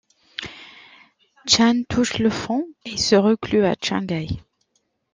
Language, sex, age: French, male, 40-49